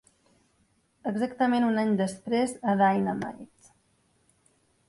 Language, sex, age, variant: Catalan, female, 40-49, Central